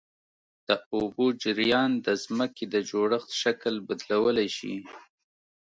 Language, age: Pashto, 30-39